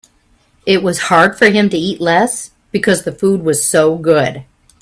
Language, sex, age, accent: English, female, 50-59, United States English